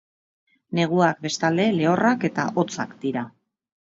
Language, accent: Basque, Mendebalekoa (Araba, Bizkaia, Gipuzkoako mendebaleko herri batzuk)